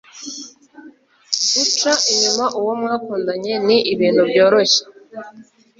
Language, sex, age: Kinyarwanda, female, 40-49